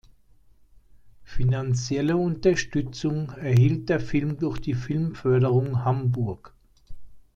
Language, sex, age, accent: German, male, 60-69, Deutschland Deutsch